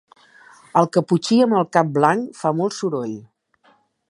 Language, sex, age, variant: Catalan, female, 50-59, Central